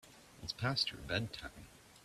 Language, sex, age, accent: English, male, 19-29, Canadian English